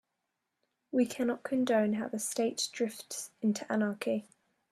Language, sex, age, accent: English, female, under 19, England English